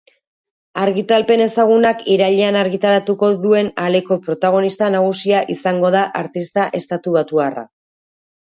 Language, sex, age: Basque, female, 40-49